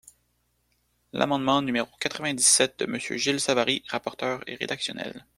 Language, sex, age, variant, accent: French, male, 19-29, Français d'Amérique du Nord, Français du Canada